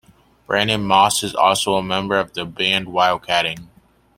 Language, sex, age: English, male, under 19